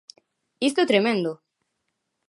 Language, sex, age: Galician, female, 19-29